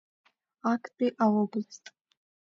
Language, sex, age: Abkhazian, female, under 19